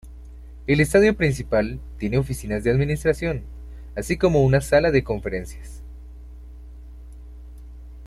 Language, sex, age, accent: Spanish, male, 30-39, Andino-Pacífico: Colombia, Perú, Ecuador, oeste de Bolivia y Venezuela andina